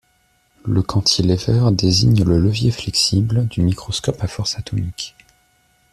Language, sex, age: French, male, 19-29